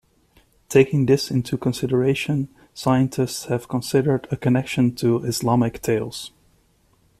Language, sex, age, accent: English, male, 30-39, United States English